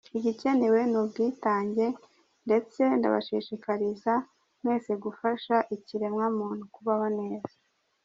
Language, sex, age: Kinyarwanda, male, 30-39